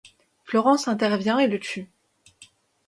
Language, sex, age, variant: French, female, 19-29, Français de métropole